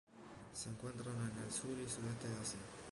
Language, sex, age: Spanish, male, 19-29